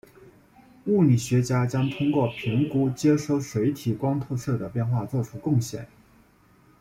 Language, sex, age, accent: Chinese, male, 30-39, 出生地：湖南省